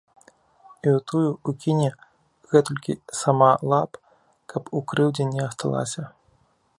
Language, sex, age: Belarusian, male, 30-39